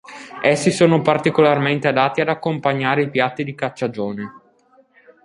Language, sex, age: Italian, female, under 19